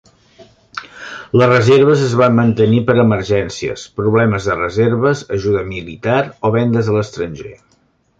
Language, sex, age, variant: Catalan, male, 60-69, Central